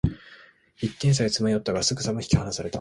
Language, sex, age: Japanese, male, 19-29